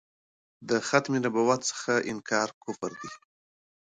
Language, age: Pashto, 40-49